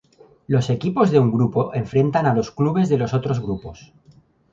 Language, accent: Spanish, España: Centro-Sur peninsular (Madrid, Toledo, Castilla-La Mancha)